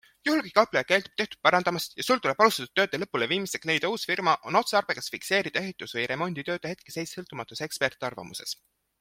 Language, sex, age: Estonian, male, 19-29